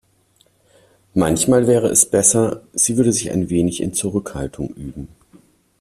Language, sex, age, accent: German, male, 50-59, Deutschland Deutsch